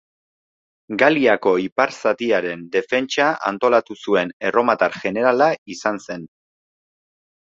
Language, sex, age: Basque, male, 19-29